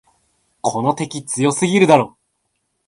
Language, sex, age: Japanese, male, 19-29